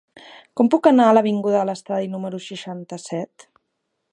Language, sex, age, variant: Catalan, female, 30-39, Central